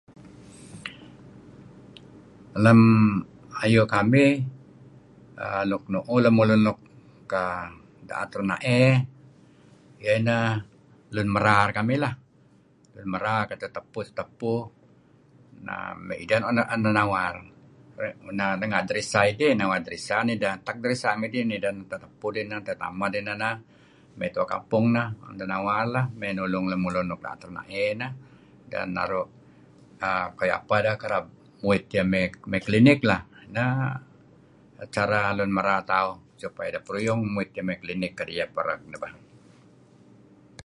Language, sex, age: Kelabit, male, 70-79